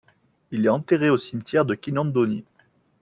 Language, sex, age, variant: French, male, 30-39, Français de métropole